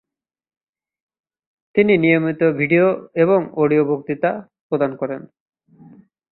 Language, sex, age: Bengali, male, 19-29